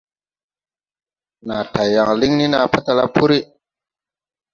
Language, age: Tupuri, 19-29